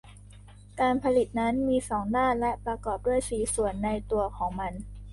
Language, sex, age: Thai, female, 19-29